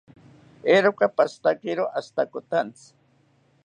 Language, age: South Ucayali Ashéninka, 60-69